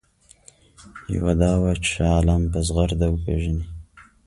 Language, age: Pashto, 19-29